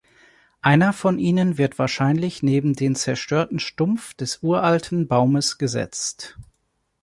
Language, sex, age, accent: German, male, 40-49, Deutschland Deutsch